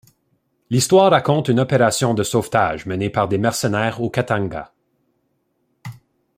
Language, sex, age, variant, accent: French, male, 30-39, Français d'Amérique du Nord, Français du Canada